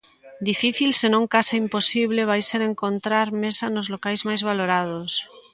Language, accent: Galician, Normativo (estándar)